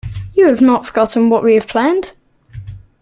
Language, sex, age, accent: English, male, under 19, England English